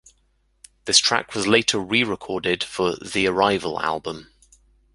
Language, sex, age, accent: English, male, 19-29, England English